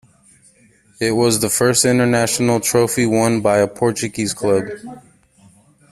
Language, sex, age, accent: English, male, 19-29, United States English